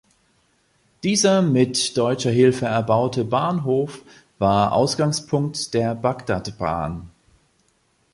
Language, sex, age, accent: German, male, 40-49, Deutschland Deutsch